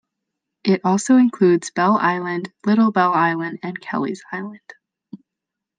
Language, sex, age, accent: English, female, under 19, United States English